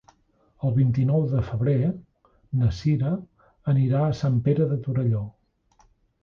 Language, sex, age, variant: Catalan, male, 40-49, Nord-Occidental